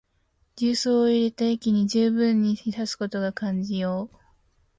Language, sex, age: Japanese, female, under 19